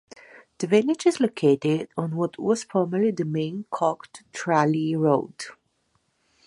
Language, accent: English, Eastern European